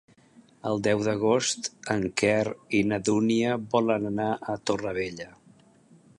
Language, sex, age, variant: Catalan, male, 50-59, Central